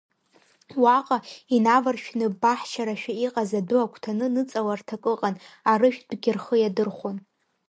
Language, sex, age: Abkhazian, female, 19-29